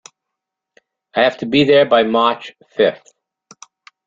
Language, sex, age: English, male, 50-59